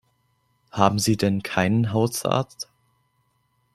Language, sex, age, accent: German, male, 19-29, Deutschland Deutsch